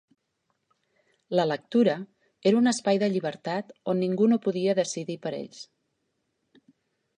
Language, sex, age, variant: Catalan, female, 40-49, Central